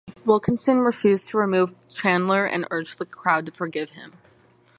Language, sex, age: English, female, under 19